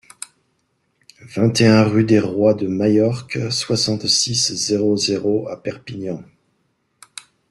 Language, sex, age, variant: French, male, 50-59, Français de métropole